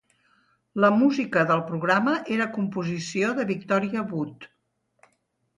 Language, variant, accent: Catalan, Central, central